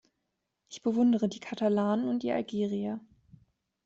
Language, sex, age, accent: German, female, 19-29, Deutschland Deutsch